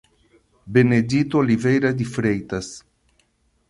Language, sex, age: Portuguese, male, 60-69